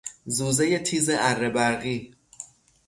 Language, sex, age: Persian, male, 19-29